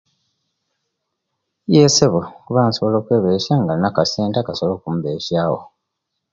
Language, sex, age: Kenyi, male, 50-59